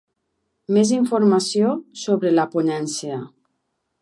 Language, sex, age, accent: Catalan, female, 40-49, valencià